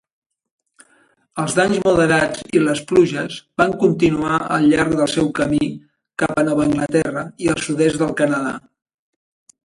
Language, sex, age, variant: Catalan, male, 60-69, Central